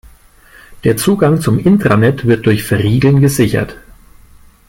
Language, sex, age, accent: German, male, 40-49, Deutschland Deutsch